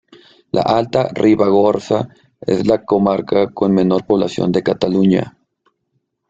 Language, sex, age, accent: Spanish, male, 30-39, México